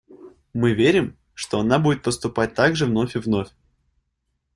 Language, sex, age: Russian, male, 19-29